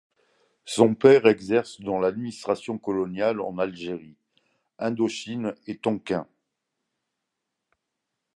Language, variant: French, Français de métropole